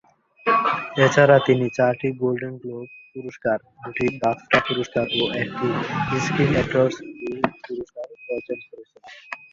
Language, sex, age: Bengali, male, 19-29